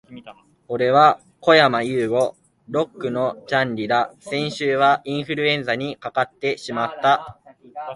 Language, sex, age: Japanese, male, 19-29